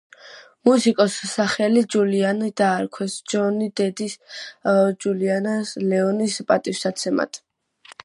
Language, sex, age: Georgian, female, 19-29